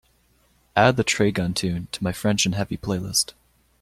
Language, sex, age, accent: English, male, 19-29, United States English